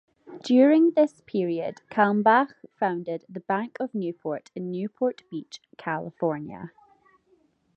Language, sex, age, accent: English, female, 19-29, Scottish English